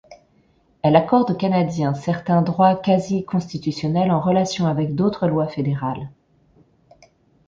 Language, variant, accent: French, Français de métropole, Parisien